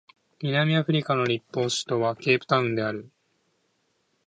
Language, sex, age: Japanese, male, 19-29